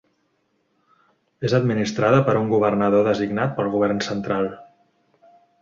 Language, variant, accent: Catalan, Central, central